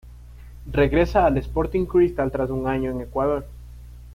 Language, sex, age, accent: Spanish, male, under 19, Andino-Pacífico: Colombia, Perú, Ecuador, oeste de Bolivia y Venezuela andina